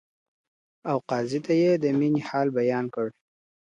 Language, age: Pashto, 19-29